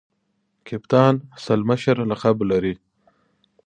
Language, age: Pashto, 30-39